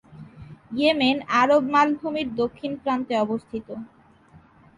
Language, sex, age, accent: Bengali, female, 19-29, শুদ্ধ বাংলা